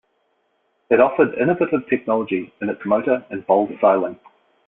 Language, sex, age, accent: English, male, 40-49, New Zealand English